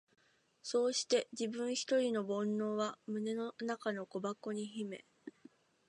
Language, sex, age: Japanese, female, 19-29